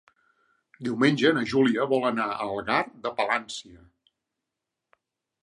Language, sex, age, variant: Catalan, male, 40-49, Central